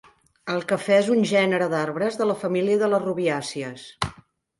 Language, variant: Catalan, Central